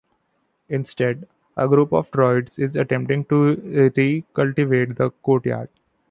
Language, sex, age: English, male, 19-29